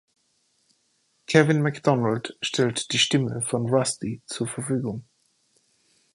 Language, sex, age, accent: German, male, 30-39, Österreichisches Deutsch